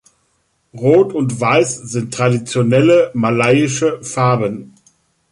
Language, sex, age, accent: German, male, 50-59, Deutschland Deutsch